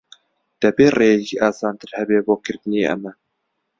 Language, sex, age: Central Kurdish, male, under 19